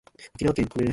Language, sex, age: Japanese, male, 19-29